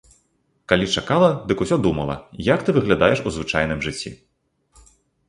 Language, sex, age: Belarusian, male, 30-39